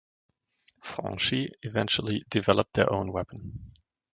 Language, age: English, 19-29